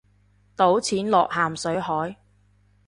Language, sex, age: Cantonese, female, 19-29